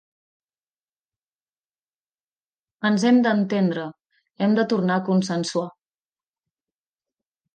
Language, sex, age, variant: Catalan, female, 30-39, Nord-Occidental